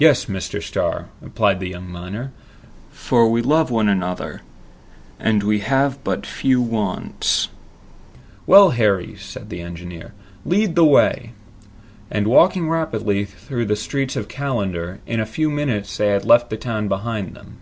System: none